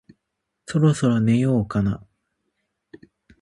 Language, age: Japanese, 19-29